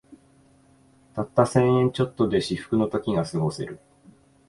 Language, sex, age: Japanese, male, 19-29